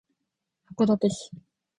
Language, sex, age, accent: Japanese, female, 19-29, 標準語